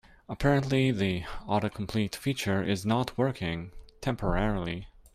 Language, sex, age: English, male, 30-39